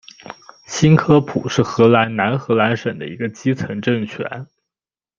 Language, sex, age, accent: Chinese, male, 19-29, 出生地：浙江省